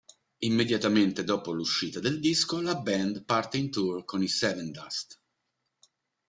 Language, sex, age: Italian, male, 50-59